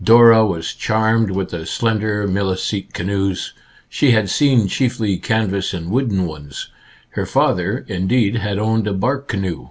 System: none